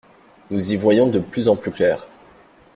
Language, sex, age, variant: French, male, 19-29, Français de métropole